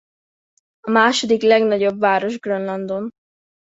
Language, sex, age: Hungarian, female, under 19